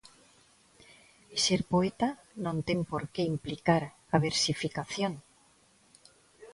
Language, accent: Galician, Neofalante